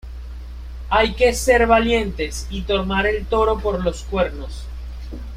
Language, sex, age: Spanish, male, 19-29